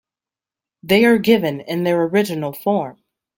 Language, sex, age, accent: English, female, 30-39, United States English